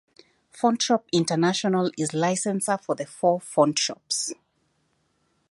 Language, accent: English, Kenyan